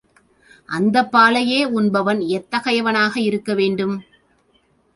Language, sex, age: Tamil, female, 40-49